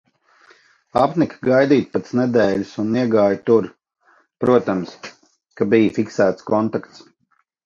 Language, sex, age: Latvian, male, 40-49